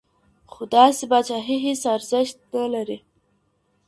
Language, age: Pashto, under 19